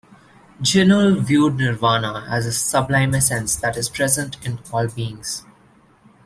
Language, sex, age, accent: English, male, 19-29, India and South Asia (India, Pakistan, Sri Lanka)